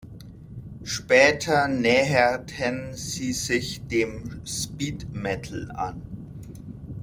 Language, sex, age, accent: German, male, 30-39, Deutschland Deutsch